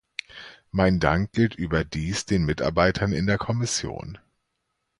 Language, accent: German, Deutschland Deutsch